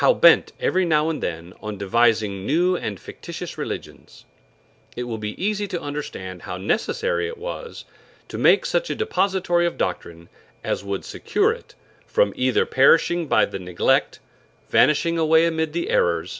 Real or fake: real